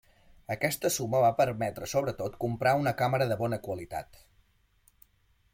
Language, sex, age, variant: Catalan, male, 40-49, Central